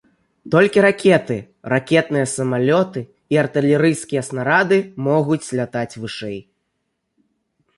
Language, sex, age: Belarusian, male, 19-29